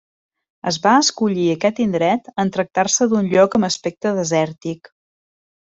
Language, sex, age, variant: Catalan, female, 40-49, Central